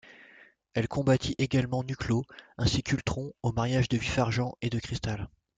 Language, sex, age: French, male, 40-49